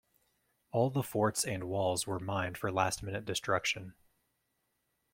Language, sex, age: English, male, 30-39